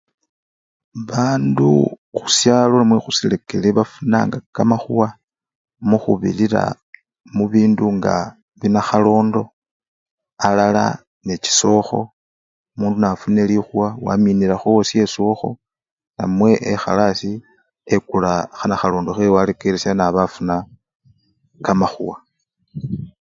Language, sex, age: Luyia, male, 40-49